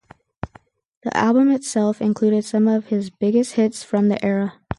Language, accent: English, United States English